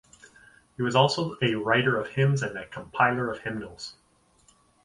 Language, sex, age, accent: English, male, 30-39, Canadian English